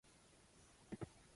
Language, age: Chinese, 30-39